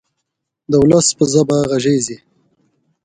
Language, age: Pashto, 19-29